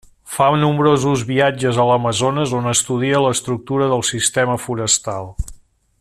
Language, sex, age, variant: Catalan, male, 50-59, Central